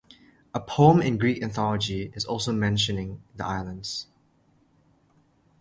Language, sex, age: English, male, under 19